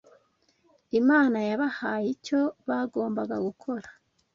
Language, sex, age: Kinyarwanda, female, 19-29